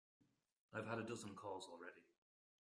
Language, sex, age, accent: English, male, 30-39, Irish English